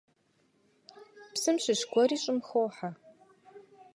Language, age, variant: Kabardian, 30-39, Адыгэбзэ (Къэбэрдей, Кирил, псоми зэдай)